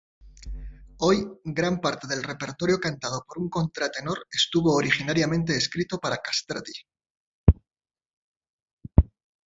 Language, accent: Spanish, España: Centro-Sur peninsular (Madrid, Toledo, Castilla-La Mancha)